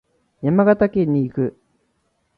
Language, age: Japanese, 19-29